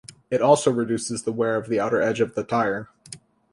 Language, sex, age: English, male, under 19